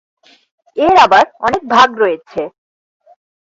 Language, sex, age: Bengali, female, 19-29